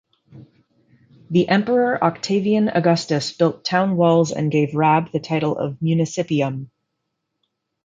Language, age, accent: English, 19-29, United States English